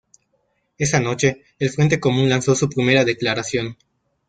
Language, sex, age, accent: Spanish, male, 19-29, México